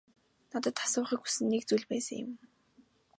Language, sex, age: Mongolian, female, 19-29